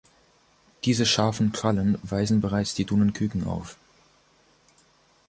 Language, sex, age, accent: German, male, under 19, Deutschland Deutsch